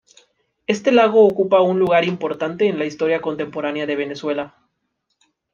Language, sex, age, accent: Spanish, male, 19-29, México